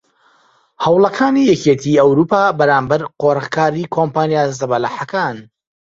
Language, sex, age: Central Kurdish, male, 19-29